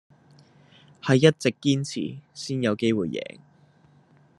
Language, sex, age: Cantonese, male, 19-29